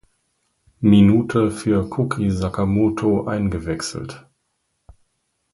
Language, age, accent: German, 50-59, Deutschland Deutsch